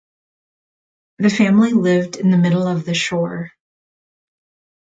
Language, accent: English, United States English